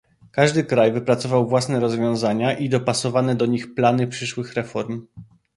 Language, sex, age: Polish, male, 30-39